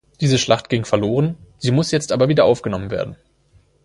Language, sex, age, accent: German, male, 19-29, Deutschland Deutsch